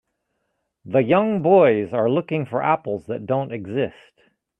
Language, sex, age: English, male, 50-59